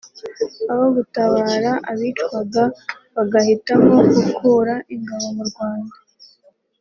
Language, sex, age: Kinyarwanda, female, 19-29